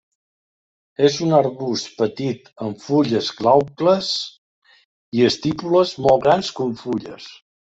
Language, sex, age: Catalan, male, 50-59